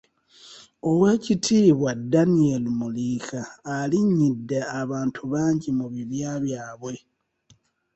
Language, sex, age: Ganda, male, 30-39